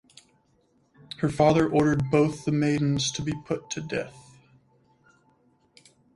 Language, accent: English, United States English